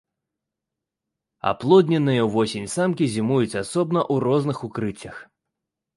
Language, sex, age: Belarusian, male, 19-29